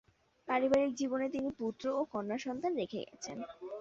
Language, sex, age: Bengali, female, 19-29